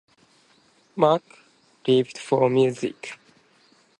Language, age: English, 19-29